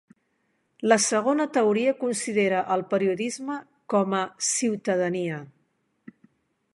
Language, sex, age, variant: Catalan, female, 50-59, Central